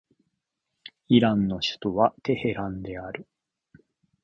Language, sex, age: Japanese, male, 30-39